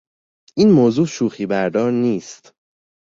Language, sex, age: Persian, male, 19-29